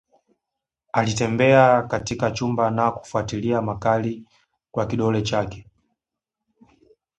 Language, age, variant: Swahili, 19-29, Kiswahili cha Bara ya Tanzania